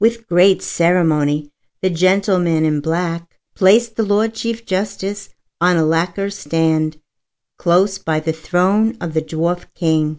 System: none